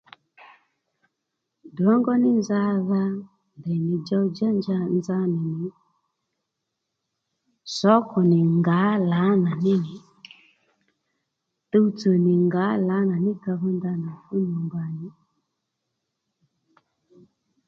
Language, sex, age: Lendu, female, 30-39